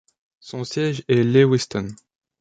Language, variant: French, Français de métropole